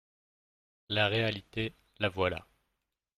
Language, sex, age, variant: French, male, 19-29, Français de métropole